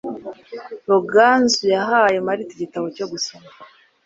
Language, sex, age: Kinyarwanda, female, 30-39